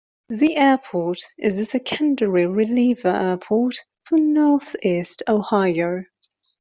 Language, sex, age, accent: English, female, 19-29, England English